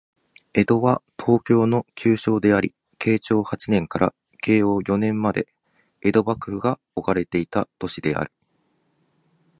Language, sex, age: Japanese, male, 30-39